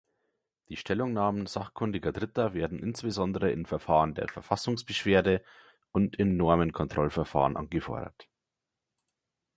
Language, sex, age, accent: German, male, 19-29, Deutschland Deutsch